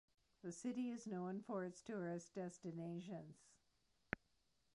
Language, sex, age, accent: English, female, 60-69, Canadian English